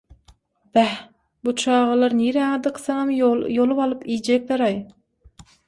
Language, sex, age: Turkmen, female, 19-29